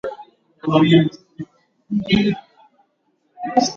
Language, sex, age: Swahili, male, 19-29